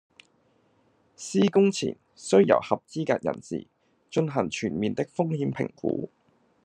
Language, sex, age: Cantonese, male, 30-39